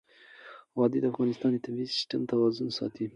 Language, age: Pashto, 19-29